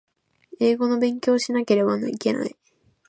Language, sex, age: Japanese, female, under 19